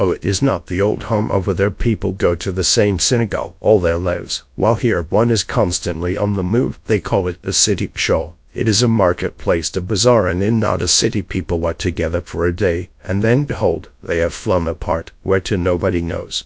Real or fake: fake